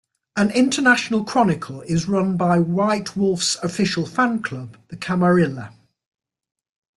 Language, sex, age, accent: English, male, 60-69, England English